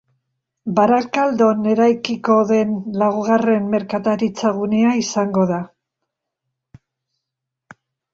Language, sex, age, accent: Basque, female, 70-79, Mendebalekoa (Araba, Bizkaia, Gipuzkoako mendebaleko herri batzuk)